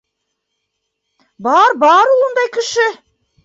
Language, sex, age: Bashkir, female, 30-39